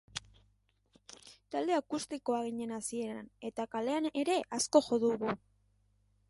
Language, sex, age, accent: Basque, female, 19-29, Mendebalekoa (Araba, Bizkaia, Gipuzkoako mendebaleko herri batzuk)